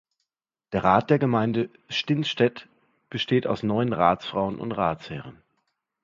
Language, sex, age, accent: German, male, 30-39, Deutschland Deutsch